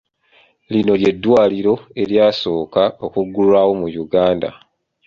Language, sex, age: Ganda, male, 19-29